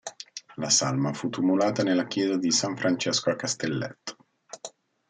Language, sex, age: Italian, male, 40-49